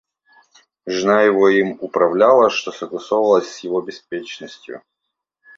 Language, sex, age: Russian, male, 19-29